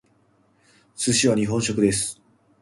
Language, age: Japanese, 30-39